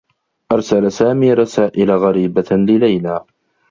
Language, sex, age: Arabic, male, 30-39